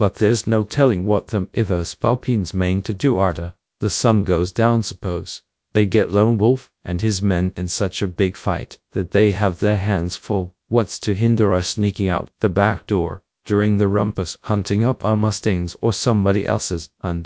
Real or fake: fake